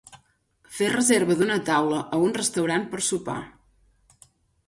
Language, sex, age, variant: Catalan, female, 40-49, Septentrional